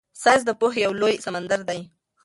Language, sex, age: Pashto, female, 19-29